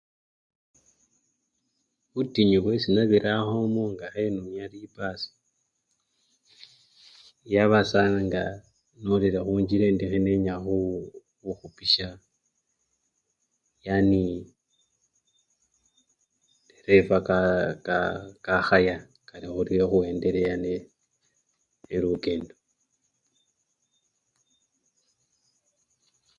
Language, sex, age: Luyia, male, 19-29